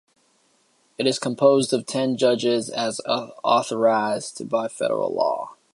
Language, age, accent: English, under 19, United States English